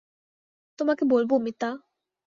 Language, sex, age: Bengali, female, 19-29